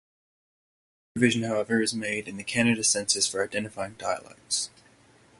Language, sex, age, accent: English, male, 19-29, United States English